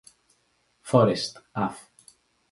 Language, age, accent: Spanish, 19-29, España: Islas Canarias